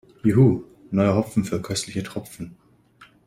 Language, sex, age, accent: German, male, under 19, Deutschland Deutsch